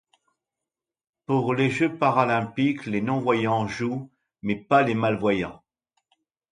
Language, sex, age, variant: French, male, 60-69, Français de métropole